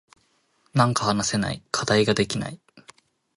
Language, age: Japanese, 19-29